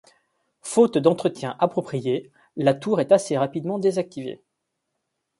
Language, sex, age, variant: French, male, 30-39, Français de métropole